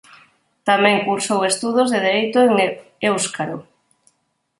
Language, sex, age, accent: Galician, female, 40-49, Oriental (común en zona oriental)